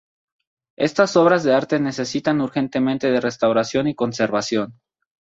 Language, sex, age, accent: Spanish, male, 19-29, México